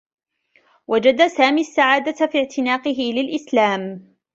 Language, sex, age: Arabic, female, 19-29